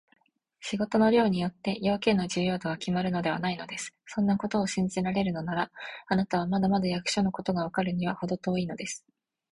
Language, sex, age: Japanese, female, 19-29